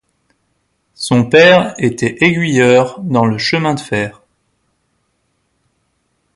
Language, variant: French, Français de métropole